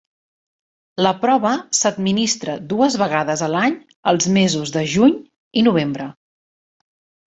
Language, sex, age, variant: Catalan, female, 40-49, Central